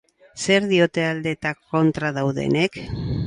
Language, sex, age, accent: Basque, female, 60-69, Erdialdekoa edo Nafarra (Gipuzkoa, Nafarroa)